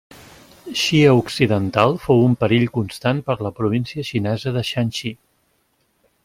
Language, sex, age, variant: Catalan, male, 50-59, Central